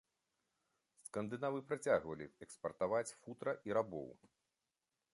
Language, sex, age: Belarusian, male, 50-59